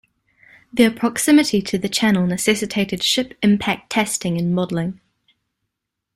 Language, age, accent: English, 19-29, New Zealand English